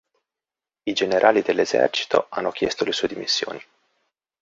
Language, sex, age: Italian, male, 40-49